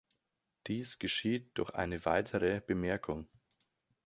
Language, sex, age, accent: German, male, 19-29, Deutschland Deutsch